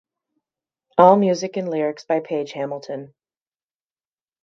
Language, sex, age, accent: English, female, 30-39, United States English